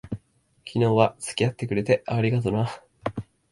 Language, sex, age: Japanese, male, 19-29